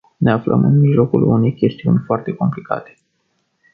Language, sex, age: Romanian, male, 19-29